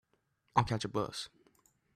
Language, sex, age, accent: English, male, under 19, United States English